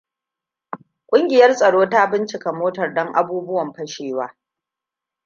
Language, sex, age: Hausa, female, 30-39